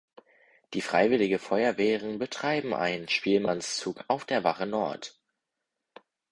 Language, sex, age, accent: German, male, 19-29, Deutschland Deutsch